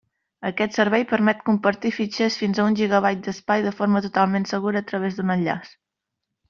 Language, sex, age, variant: Catalan, female, 19-29, Central